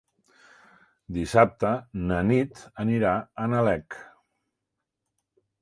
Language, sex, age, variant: Catalan, male, 60-69, Central